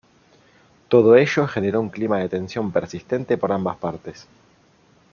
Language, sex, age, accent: Spanish, male, 30-39, Rioplatense: Argentina, Uruguay, este de Bolivia, Paraguay